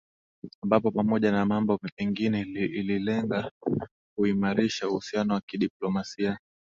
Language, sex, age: Swahili, male, 19-29